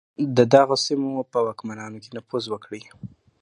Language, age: Pashto, 19-29